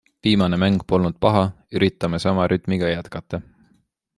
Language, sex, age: Estonian, male, 19-29